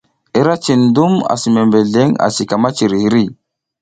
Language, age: South Giziga, 30-39